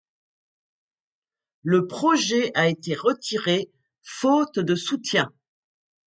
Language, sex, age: French, female, 60-69